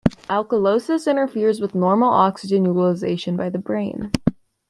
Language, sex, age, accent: English, female, under 19, United States English